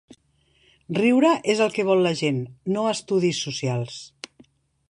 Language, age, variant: Catalan, 60-69, Central